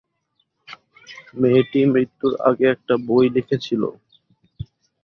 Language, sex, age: Bengali, male, 19-29